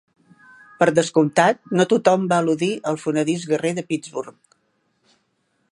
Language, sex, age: Catalan, female, 50-59